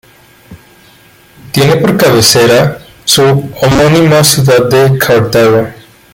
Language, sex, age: Spanish, male, 19-29